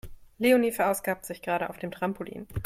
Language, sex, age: German, female, 30-39